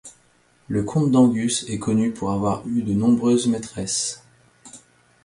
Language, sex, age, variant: French, male, 40-49, Français de métropole